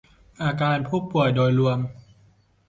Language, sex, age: Thai, male, 19-29